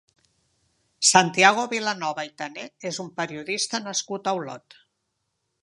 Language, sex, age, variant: Catalan, female, 70-79, Central